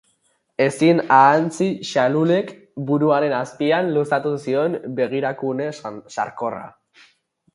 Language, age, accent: Basque, 19-29, Erdialdekoa edo Nafarra (Gipuzkoa, Nafarroa)